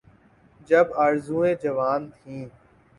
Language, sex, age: Urdu, male, 19-29